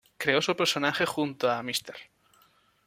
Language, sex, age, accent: Spanish, male, 19-29, España: Sur peninsular (Andalucia, Extremadura, Murcia)